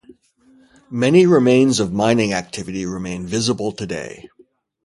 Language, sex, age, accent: English, male, 50-59, United States English